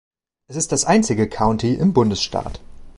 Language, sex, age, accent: German, male, 19-29, Deutschland Deutsch